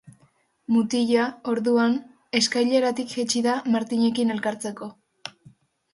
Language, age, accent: Basque, under 19, Mendebalekoa (Araba, Bizkaia, Gipuzkoako mendebaleko herri batzuk)